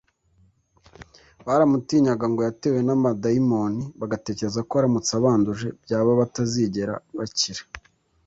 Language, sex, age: Kinyarwanda, male, 50-59